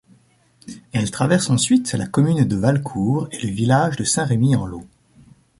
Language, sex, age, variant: French, male, 30-39, Français de métropole